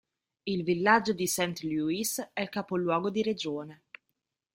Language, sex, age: Italian, female, 30-39